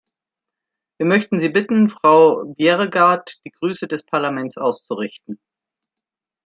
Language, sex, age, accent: German, female, 50-59, Deutschland Deutsch